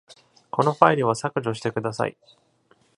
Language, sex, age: Japanese, male, 30-39